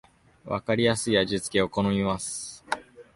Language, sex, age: Japanese, male, 19-29